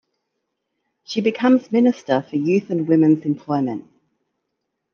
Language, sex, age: English, female, 40-49